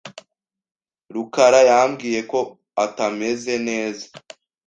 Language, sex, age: Kinyarwanda, male, 19-29